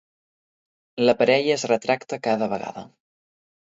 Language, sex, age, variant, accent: Catalan, male, 19-29, Central, central